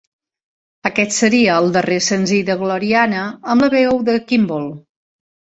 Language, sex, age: Catalan, female, 40-49